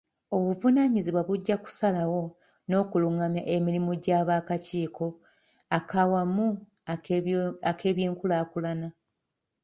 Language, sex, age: Ganda, female, 19-29